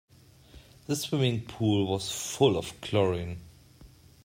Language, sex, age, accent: English, male, 30-39, England English